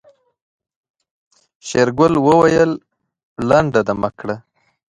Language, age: Pashto, 19-29